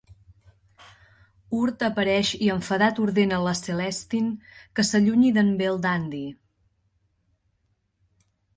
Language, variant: Catalan, Central